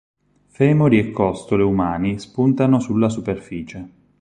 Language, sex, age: Italian, male, 19-29